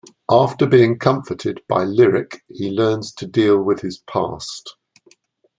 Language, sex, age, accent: English, male, 50-59, England English